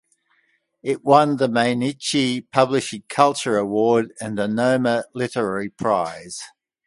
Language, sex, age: English, male, 60-69